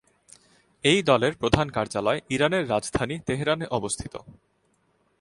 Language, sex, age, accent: Bengali, male, 19-29, প্রমিত